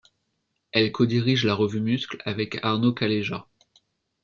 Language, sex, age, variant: French, male, under 19, Français de métropole